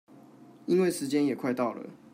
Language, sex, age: Chinese, male, 19-29